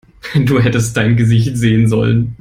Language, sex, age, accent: German, male, 19-29, Deutschland Deutsch